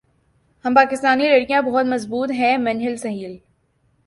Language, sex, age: Urdu, female, 19-29